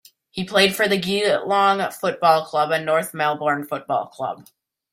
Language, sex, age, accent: English, male, under 19, United States English